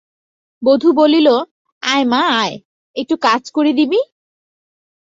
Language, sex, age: Bengali, female, 19-29